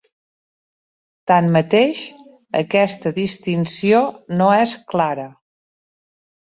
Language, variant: Catalan, Central